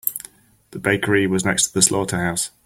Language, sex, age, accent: English, male, 40-49, England English